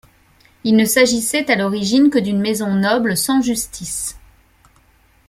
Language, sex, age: French, female, 40-49